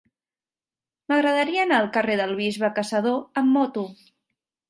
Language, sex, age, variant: Catalan, female, 19-29, Central